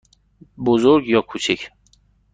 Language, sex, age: Persian, male, 19-29